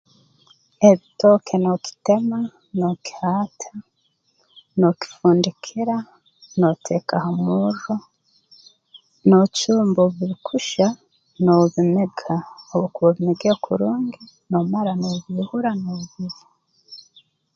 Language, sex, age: Tooro, female, 40-49